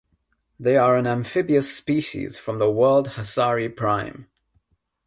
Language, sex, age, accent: English, male, 19-29, England English; India and South Asia (India, Pakistan, Sri Lanka)